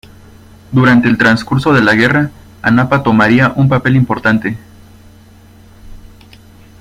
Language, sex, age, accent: Spanish, male, 19-29, México